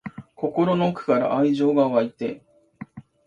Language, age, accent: Japanese, 50-59, 標準語